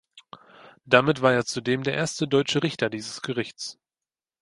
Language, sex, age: German, male, under 19